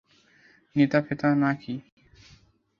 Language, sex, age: Bengali, male, 19-29